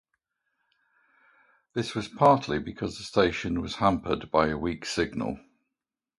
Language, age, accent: English, 60-69, England English